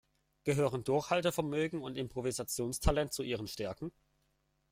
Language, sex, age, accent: German, male, 19-29, Deutschland Deutsch